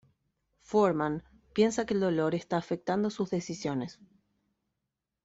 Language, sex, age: Spanish, female, 30-39